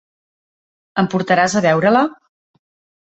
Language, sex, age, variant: Catalan, female, 30-39, Central